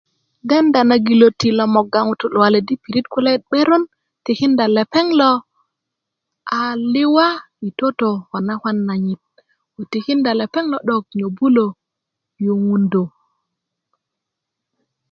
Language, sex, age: Kuku, female, 30-39